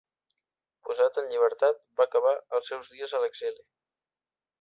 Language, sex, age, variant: Catalan, male, 19-29, Central